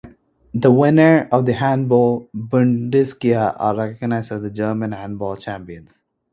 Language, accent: English, India and South Asia (India, Pakistan, Sri Lanka)